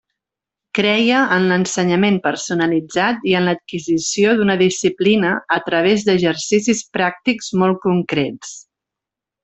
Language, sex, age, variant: Catalan, female, 40-49, Central